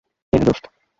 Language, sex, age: Bengali, male, 19-29